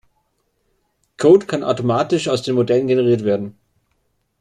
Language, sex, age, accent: German, male, 30-39, Deutschland Deutsch